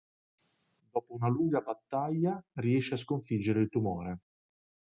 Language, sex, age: Italian, male, 30-39